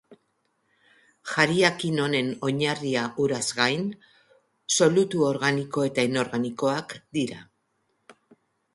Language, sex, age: Basque, female, 50-59